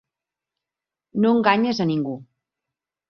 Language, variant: Catalan, Central